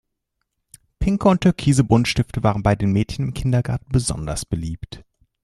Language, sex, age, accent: German, male, 19-29, Deutschland Deutsch